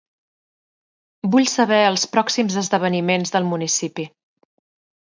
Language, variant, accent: Catalan, Central, central